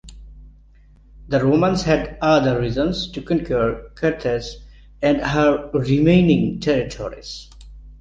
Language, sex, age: English, male, 30-39